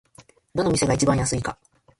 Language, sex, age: Japanese, female, 40-49